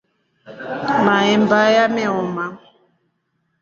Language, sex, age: Rombo, female, 40-49